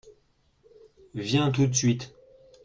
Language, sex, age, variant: French, male, 40-49, Français de métropole